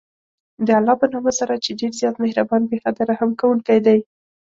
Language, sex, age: Pashto, female, 19-29